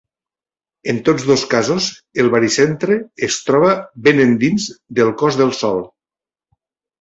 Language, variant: Catalan, Nord-Occidental